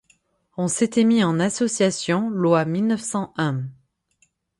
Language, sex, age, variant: French, female, 30-39, Français de métropole